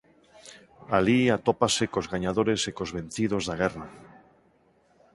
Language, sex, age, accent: Galician, male, 50-59, Neofalante